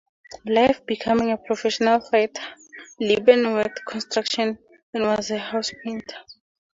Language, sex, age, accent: English, female, 19-29, Southern African (South Africa, Zimbabwe, Namibia)